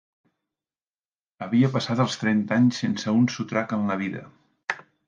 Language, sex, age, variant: Catalan, male, 50-59, Central